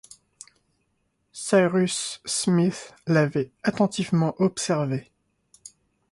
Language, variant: French, Français de métropole